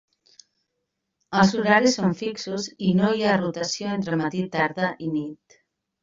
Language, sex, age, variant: Catalan, female, 30-39, Central